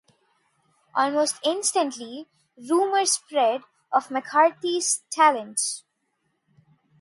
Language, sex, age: English, female, 19-29